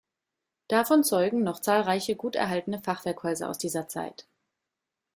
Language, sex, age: German, female, 30-39